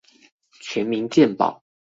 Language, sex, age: Chinese, male, 19-29